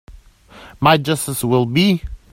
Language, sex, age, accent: English, male, 19-29, Canadian English